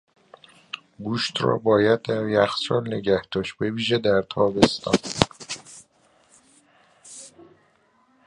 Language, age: Persian, 30-39